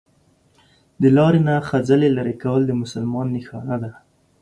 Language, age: Pashto, 19-29